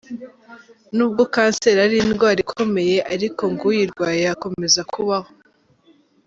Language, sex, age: Kinyarwanda, female, under 19